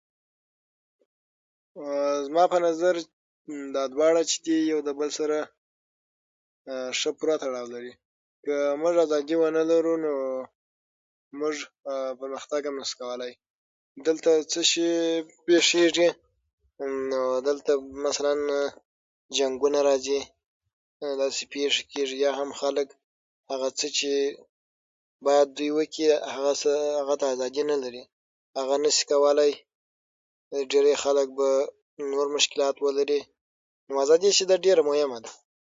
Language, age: Pashto, under 19